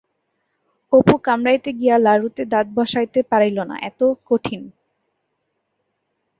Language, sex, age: Bengali, female, 19-29